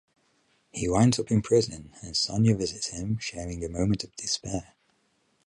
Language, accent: English, British English